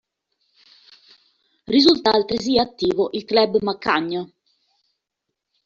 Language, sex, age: Italian, female, 40-49